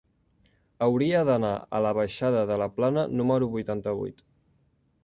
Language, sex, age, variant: Catalan, male, 19-29, Central